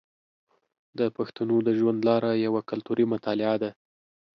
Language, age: Pashto, 19-29